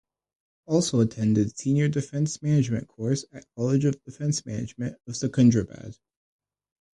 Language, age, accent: English, under 19, United States English